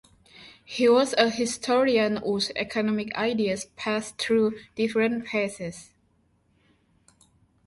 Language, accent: English, indonesia